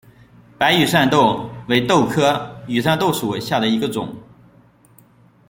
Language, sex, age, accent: Chinese, male, 30-39, 出生地：河南省